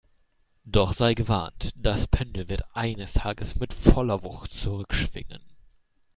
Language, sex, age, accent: German, male, 19-29, Deutschland Deutsch